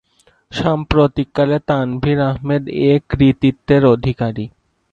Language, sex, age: Bengali, male, 19-29